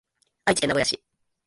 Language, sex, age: Japanese, female, 19-29